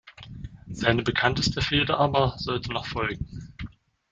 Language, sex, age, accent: German, male, 30-39, Deutschland Deutsch